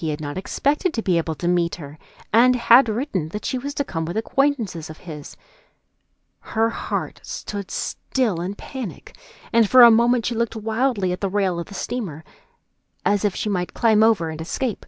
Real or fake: real